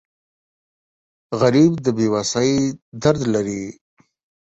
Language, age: Pashto, 30-39